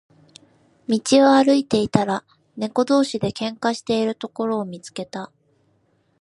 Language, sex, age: Japanese, female, 19-29